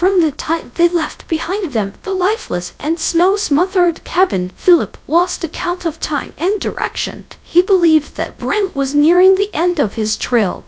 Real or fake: fake